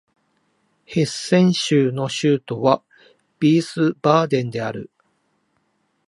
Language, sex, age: Japanese, male, 50-59